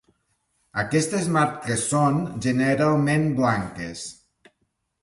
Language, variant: Catalan, Nord-Occidental